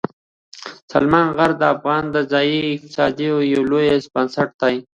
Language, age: Pashto, under 19